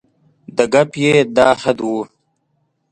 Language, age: Pashto, 19-29